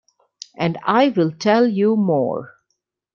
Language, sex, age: English, female, under 19